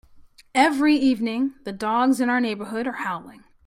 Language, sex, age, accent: English, female, 30-39, United States English